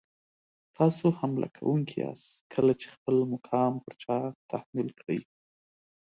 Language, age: Pashto, 30-39